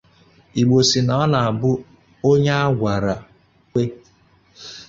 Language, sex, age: Igbo, male, 30-39